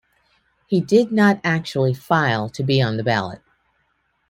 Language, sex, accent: English, female, United States English